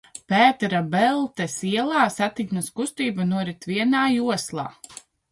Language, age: Latvian, 30-39